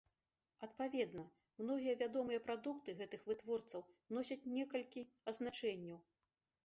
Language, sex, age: Belarusian, female, 50-59